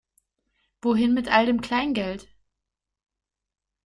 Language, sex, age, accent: German, female, 19-29, Deutschland Deutsch